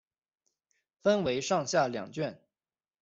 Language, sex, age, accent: Chinese, male, 19-29, 出生地：山西省